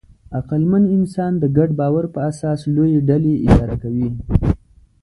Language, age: Pashto, 30-39